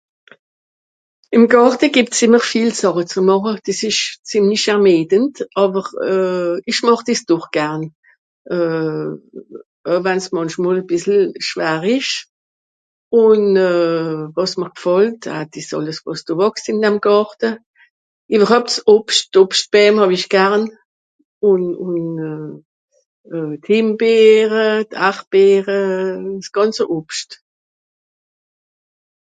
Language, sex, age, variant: Swiss German, female, 60-69, Nordniederàlemmànisch (Rishoffe, Zàwere, Bùsswìller, Hawenau, Brüemt, Stroossbùri, Molse, Dàmbàch, Schlettstàtt, Pfàlzbùri usw.)